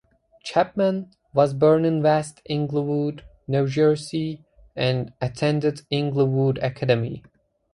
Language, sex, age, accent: English, male, 19-29, United States English